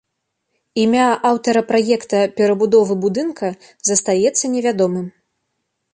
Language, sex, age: Belarusian, female, 19-29